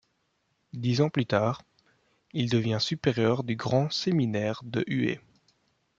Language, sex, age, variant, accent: French, male, 19-29, Français d'Europe, Français de Belgique